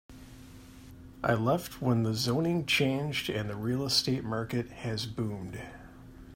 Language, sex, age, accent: English, male, 40-49, United States English